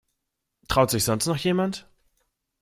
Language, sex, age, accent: German, male, 19-29, Deutschland Deutsch